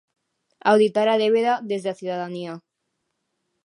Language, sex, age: Galician, female, 19-29